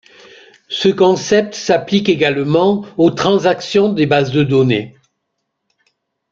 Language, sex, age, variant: French, male, 50-59, Français de métropole